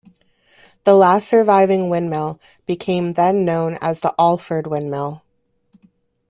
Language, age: English, 30-39